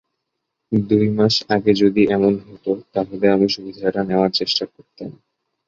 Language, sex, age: Bengali, male, 19-29